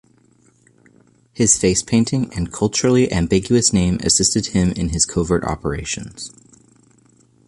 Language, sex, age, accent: English, male, 19-29, Canadian English